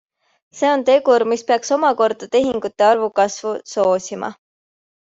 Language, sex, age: Estonian, female, 19-29